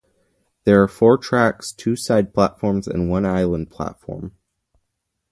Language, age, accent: English, under 19, United States English